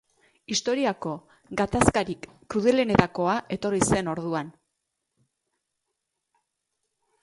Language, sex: Basque, female